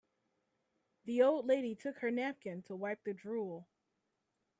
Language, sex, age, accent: English, female, 19-29, United States English